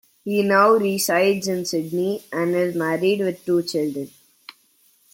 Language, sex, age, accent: English, male, 40-49, India and South Asia (India, Pakistan, Sri Lanka)